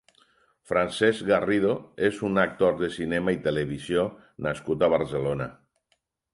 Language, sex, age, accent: Catalan, male, 60-69, valencià